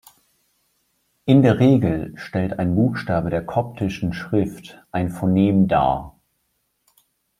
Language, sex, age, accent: German, male, 30-39, Deutschland Deutsch